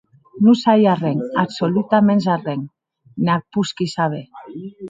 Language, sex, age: Occitan, female, 40-49